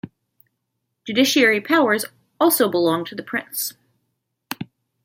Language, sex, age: English, female, 19-29